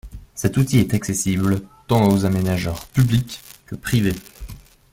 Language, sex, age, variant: French, male, 19-29, Français de métropole